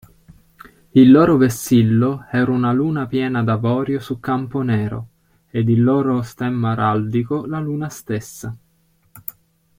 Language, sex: Italian, male